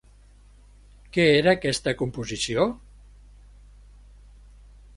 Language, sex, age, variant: Catalan, male, 70-79, Central